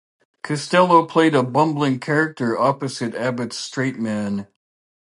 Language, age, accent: English, 50-59, Canadian English